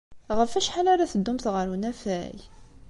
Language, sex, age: Kabyle, female, 19-29